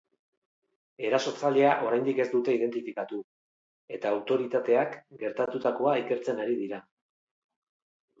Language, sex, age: Basque, male, 50-59